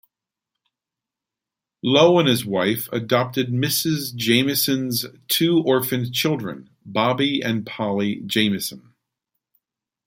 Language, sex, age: English, male, 50-59